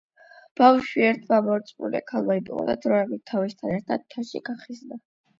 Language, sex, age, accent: Georgian, male, under 19, ჩვეულებრივი